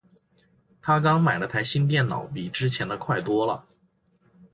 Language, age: Chinese, 19-29